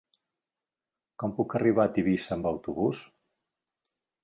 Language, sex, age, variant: Catalan, male, 40-49, Central